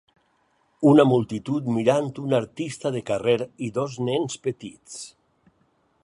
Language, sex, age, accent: Catalan, male, 60-69, valencià